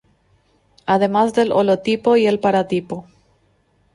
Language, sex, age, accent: Spanish, female, 30-39, Rioplatense: Argentina, Uruguay, este de Bolivia, Paraguay